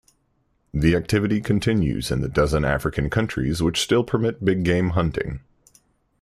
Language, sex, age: English, male, 30-39